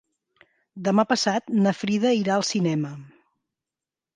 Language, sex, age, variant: Catalan, female, 50-59, Central